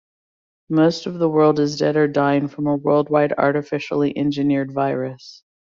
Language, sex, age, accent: English, female, 50-59, United States English